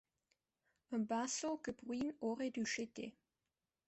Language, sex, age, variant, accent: French, female, 19-29, Français d'Europe, Français de Suisse